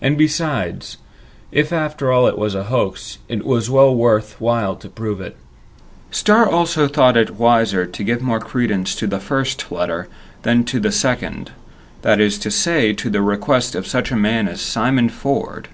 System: none